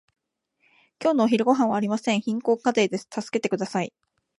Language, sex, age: Japanese, female, 19-29